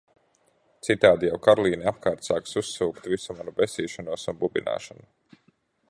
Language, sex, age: Latvian, male, 19-29